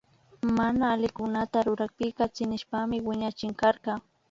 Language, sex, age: Imbabura Highland Quichua, female, 19-29